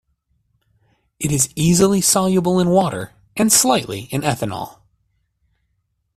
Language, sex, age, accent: English, male, 30-39, United States English